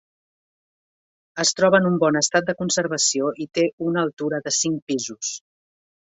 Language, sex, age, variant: Catalan, female, 40-49, Central